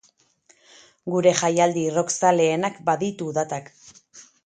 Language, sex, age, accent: Basque, female, 30-39, Mendebalekoa (Araba, Bizkaia, Gipuzkoako mendebaleko herri batzuk)